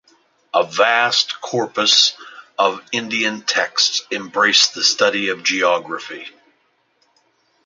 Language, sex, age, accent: English, male, 50-59, United States English